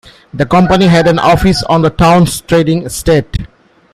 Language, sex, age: English, male, 40-49